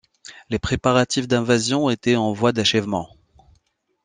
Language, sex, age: French, male, 30-39